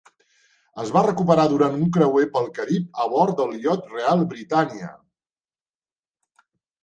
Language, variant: Catalan, Central